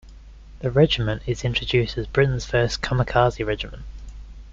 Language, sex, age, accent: English, male, 19-29, Australian English